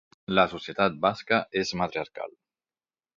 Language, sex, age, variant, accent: Catalan, male, 40-49, Central, central